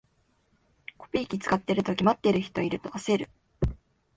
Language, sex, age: Japanese, female, 19-29